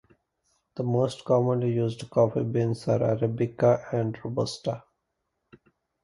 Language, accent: English, India and South Asia (India, Pakistan, Sri Lanka)